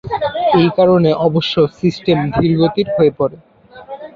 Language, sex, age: Bengali, male, under 19